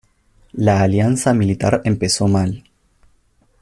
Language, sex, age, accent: Spanish, male, 19-29, Rioplatense: Argentina, Uruguay, este de Bolivia, Paraguay